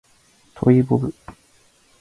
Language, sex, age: Japanese, male, 19-29